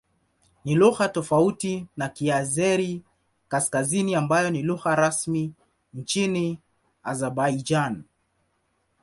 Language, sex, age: Swahili, male, 19-29